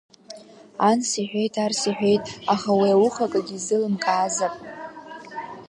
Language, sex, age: Abkhazian, female, under 19